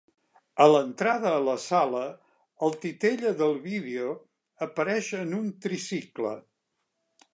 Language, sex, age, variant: Catalan, male, 70-79, Central